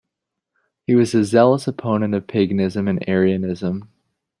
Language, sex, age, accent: English, male, 19-29, United States English